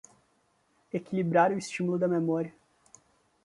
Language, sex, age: Portuguese, male, 19-29